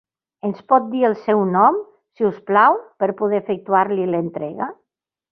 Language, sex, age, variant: Catalan, female, 70-79, Central